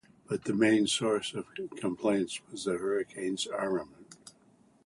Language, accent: English, Canadian English